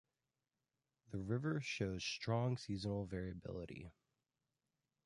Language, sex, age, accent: English, male, 30-39, United States English